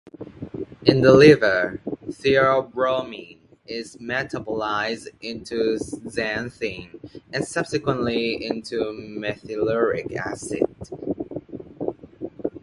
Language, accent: English, United States English; India and South Asia (India, Pakistan, Sri Lanka)